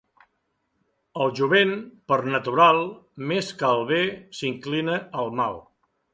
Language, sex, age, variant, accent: Catalan, male, 60-69, Central, central